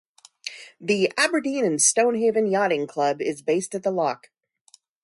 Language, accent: English, United States English